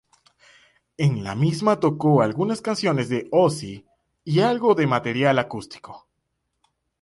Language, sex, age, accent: Spanish, male, 19-29, Caribe: Cuba, Venezuela, Puerto Rico, República Dominicana, Panamá, Colombia caribeña, México caribeño, Costa del golfo de México